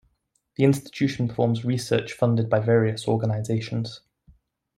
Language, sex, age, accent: English, male, 19-29, England English